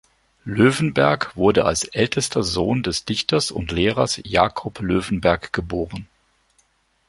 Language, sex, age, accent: German, male, 50-59, Deutschland Deutsch